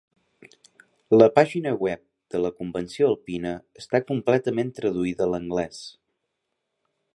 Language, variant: Catalan, Balear